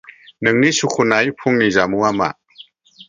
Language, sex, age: Bodo, female, 40-49